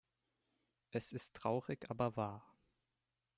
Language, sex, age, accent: German, male, under 19, Deutschland Deutsch